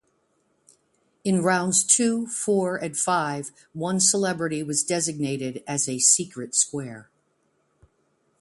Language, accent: English, United States English